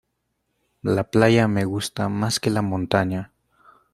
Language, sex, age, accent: Spanish, male, 19-29, Andino-Pacífico: Colombia, Perú, Ecuador, oeste de Bolivia y Venezuela andina